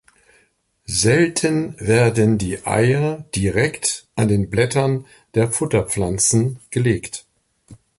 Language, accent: German, Deutschland Deutsch